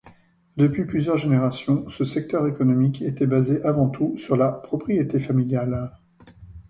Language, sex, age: French, male, 50-59